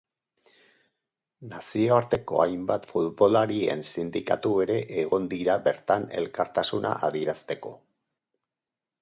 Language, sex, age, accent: Basque, male, 60-69, Erdialdekoa edo Nafarra (Gipuzkoa, Nafarroa)